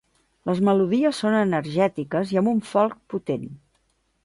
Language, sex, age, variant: Catalan, female, 60-69, Central